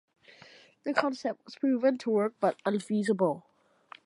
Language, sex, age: English, male, under 19